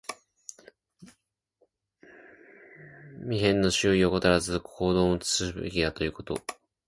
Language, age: Japanese, 19-29